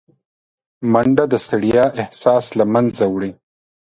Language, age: Pashto, 30-39